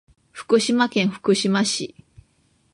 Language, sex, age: Japanese, male, 19-29